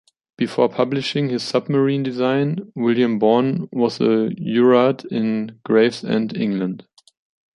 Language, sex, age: English, male, 30-39